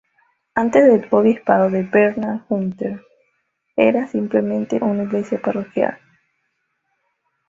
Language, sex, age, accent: Spanish, female, 19-29, Andino-Pacífico: Colombia, Perú, Ecuador, oeste de Bolivia y Venezuela andina